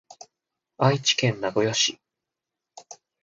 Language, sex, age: Japanese, male, 19-29